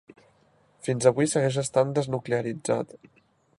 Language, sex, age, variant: Catalan, male, 19-29, Central